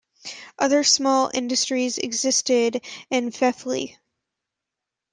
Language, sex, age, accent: English, female, 19-29, United States English